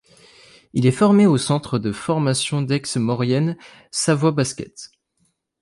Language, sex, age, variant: French, male, 19-29, Français de métropole